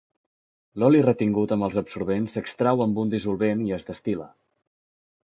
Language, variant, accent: Catalan, Central, central